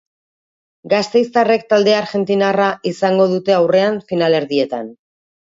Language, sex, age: Basque, female, 40-49